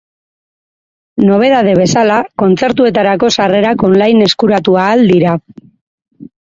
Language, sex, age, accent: Basque, female, 30-39, Mendebalekoa (Araba, Bizkaia, Gipuzkoako mendebaleko herri batzuk)